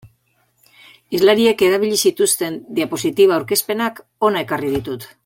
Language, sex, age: Basque, female, 60-69